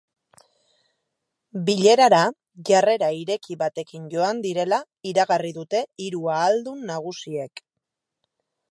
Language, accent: Basque, Erdialdekoa edo Nafarra (Gipuzkoa, Nafarroa)